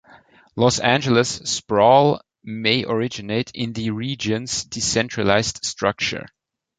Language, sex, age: English, male, 19-29